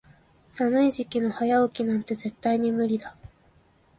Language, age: Japanese, 19-29